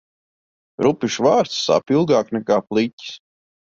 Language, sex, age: Latvian, male, 40-49